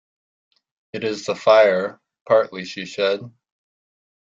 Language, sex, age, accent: English, male, under 19, United States English